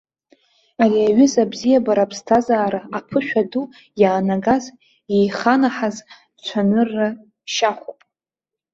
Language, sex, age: Abkhazian, female, 19-29